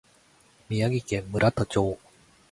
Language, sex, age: Japanese, male, 40-49